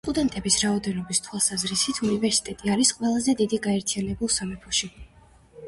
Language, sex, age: Georgian, female, 19-29